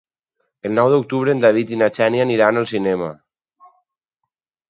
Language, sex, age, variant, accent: Catalan, male, 30-39, Valencià meridional, valencià